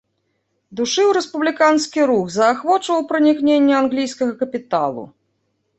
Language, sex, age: Belarusian, female, 30-39